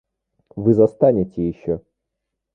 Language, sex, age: Russian, male, 19-29